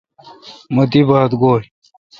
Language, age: Kalkoti, 19-29